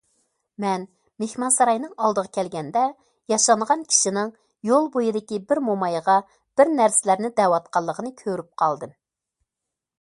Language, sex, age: Uyghur, female, 40-49